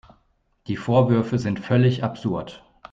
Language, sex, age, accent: German, male, 30-39, Deutschland Deutsch